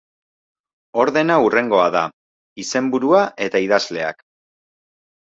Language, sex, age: Basque, male, 19-29